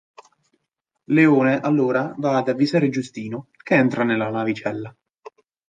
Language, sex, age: Italian, male, 19-29